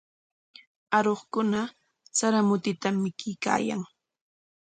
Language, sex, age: Corongo Ancash Quechua, female, 30-39